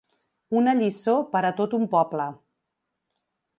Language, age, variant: Catalan, 40-49, Central